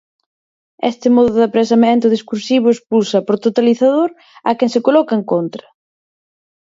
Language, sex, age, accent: Galician, female, 30-39, Central (gheada)